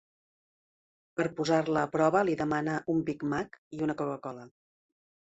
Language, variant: Catalan, Central